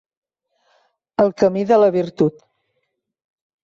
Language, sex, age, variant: Catalan, female, 60-69, Central